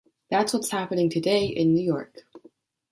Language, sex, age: English, female, 19-29